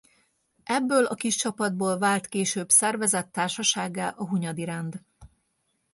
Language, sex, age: Hungarian, female, 40-49